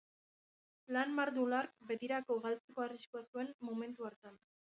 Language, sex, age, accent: Basque, female, 19-29, Erdialdekoa edo Nafarra (Gipuzkoa, Nafarroa)